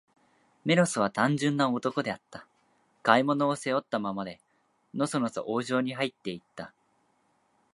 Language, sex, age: Japanese, male, 19-29